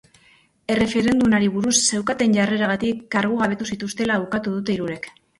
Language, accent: Basque, Mendebalekoa (Araba, Bizkaia, Gipuzkoako mendebaleko herri batzuk)